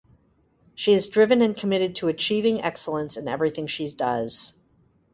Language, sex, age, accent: English, female, 60-69, United States English